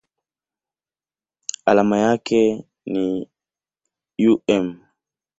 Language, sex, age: Swahili, male, 19-29